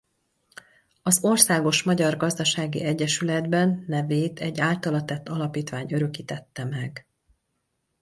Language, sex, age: Hungarian, female, 40-49